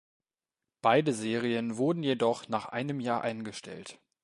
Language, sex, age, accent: German, male, 19-29, Deutschland Deutsch